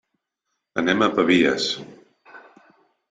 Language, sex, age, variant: Catalan, male, 40-49, Central